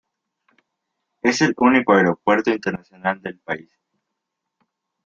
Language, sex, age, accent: Spanish, male, 19-29, México